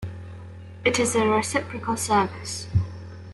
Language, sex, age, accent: English, female, under 19, England English